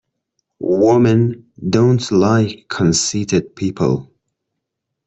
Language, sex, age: English, male, 30-39